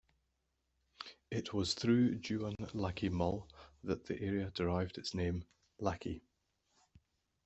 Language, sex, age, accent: English, male, 40-49, Scottish English